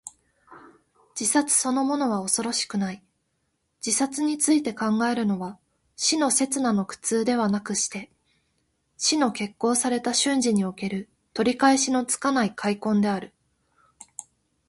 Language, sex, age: Japanese, female, 19-29